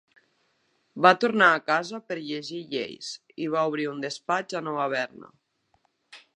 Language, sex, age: Catalan, female, 30-39